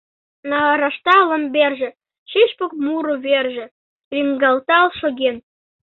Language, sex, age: Mari, male, under 19